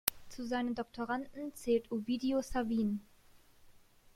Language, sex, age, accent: German, female, 19-29, Deutschland Deutsch